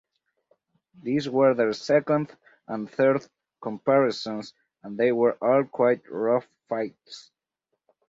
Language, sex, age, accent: English, male, 19-29, United States English